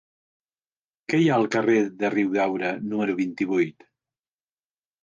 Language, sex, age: Catalan, male, 60-69